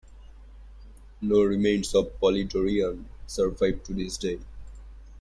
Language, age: English, 19-29